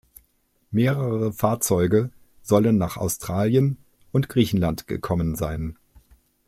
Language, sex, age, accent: German, male, 50-59, Deutschland Deutsch